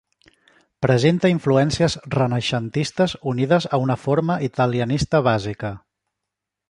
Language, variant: Catalan, Central